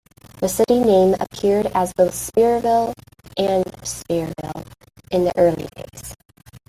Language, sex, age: English, female, 19-29